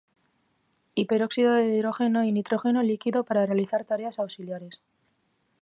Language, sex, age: Spanish, female, under 19